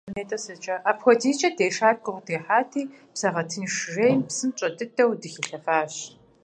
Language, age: Kabardian, 40-49